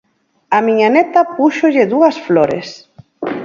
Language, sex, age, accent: Galician, female, 50-59, Normativo (estándar)